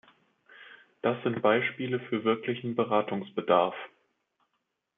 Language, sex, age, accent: German, male, 19-29, Deutschland Deutsch